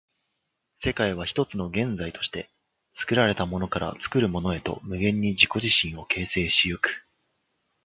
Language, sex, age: Japanese, male, under 19